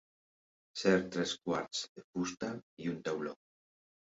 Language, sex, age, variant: Catalan, male, 40-49, Nord-Occidental